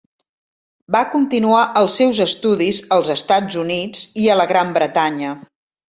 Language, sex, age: Catalan, female, 50-59